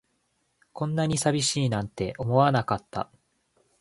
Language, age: Japanese, 19-29